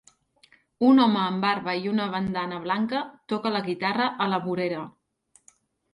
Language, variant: Catalan, Nord-Occidental